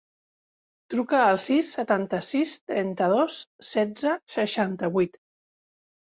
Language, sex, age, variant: Catalan, female, 40-49, Central